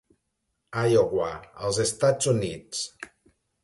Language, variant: Catalan, Nord-Occidental